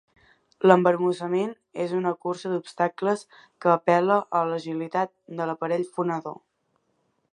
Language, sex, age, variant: Catalan, female, 19-29, Central